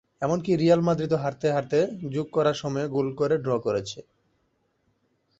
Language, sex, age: Bengali, male, 19-29